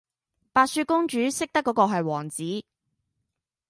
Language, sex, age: Cantonese, female, 19-29